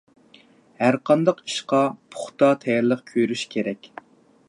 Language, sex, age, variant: Uyghur, male, 80-89, ئۇيغۇر تىلى